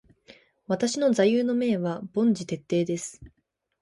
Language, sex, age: Japanese, female, 19-29